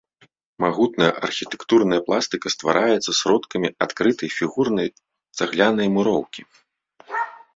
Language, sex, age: Belarusian, male, 30-39